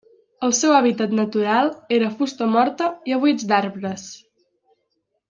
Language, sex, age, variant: Catalan, female, under 19, Central